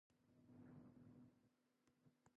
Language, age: English, 19-29